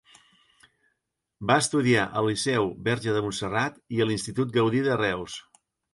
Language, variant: Catalan, Central